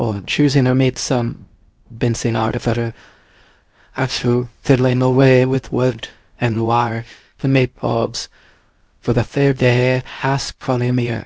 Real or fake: fake